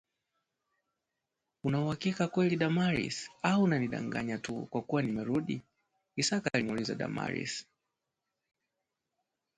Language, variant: Swahili, Kiswahili cha Bara ya Tanzania